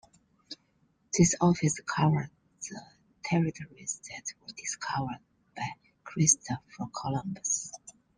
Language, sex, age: English, female, 30-39